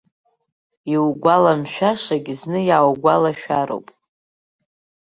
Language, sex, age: Abkhazian, female, 40-49